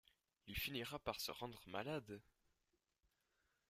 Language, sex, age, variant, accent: French, male, under 19, Français d'Europe, Français de Suisse